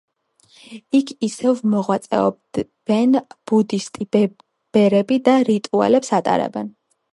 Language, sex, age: Georgian, female, 19-29